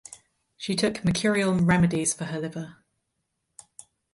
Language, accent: English, England English